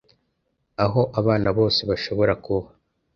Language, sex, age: Kinyarwanda, male, under 19